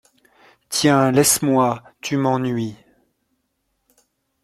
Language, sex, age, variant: French, male, 40-49, Français de métropole